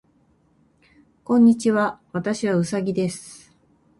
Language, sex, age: Japanese, female, 50-59